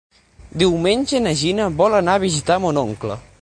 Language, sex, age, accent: Catalan, male, 19-29, central; nord-occidental